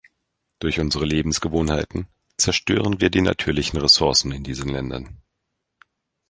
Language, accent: German, Deutschland Deutsch